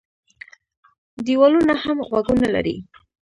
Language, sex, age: Pashto, female, 19-29